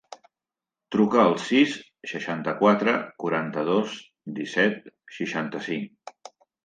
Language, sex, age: Catalan, male, 50-59